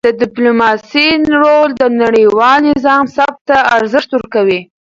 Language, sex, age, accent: Pashto, female, under 19, کندهاری لهجه